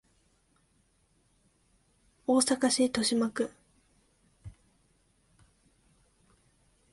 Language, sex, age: Japanese, female, 19-29